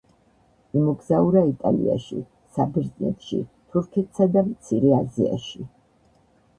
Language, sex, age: Georgian, female, 70-79